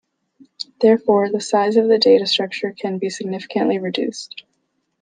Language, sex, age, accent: English, female, under 19, United States English